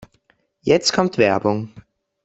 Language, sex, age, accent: German, male, under 19, Österreichisches Deutsch